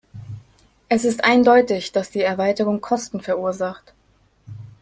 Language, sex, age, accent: German, female, 19-29, Deutschland Deutsch